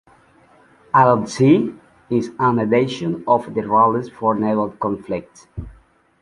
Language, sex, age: English, male, 30-39